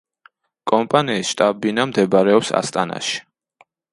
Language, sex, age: Georgian, male, 19-29